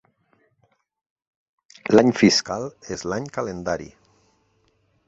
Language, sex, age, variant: Catalan, male, 40-49, Nord-Occidental